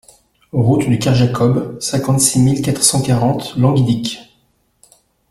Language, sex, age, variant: French, male, 30-39, Français de métropole